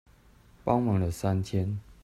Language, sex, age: Chinese, male, 30-39